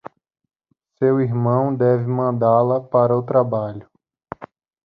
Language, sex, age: Portuguese, male, 19-29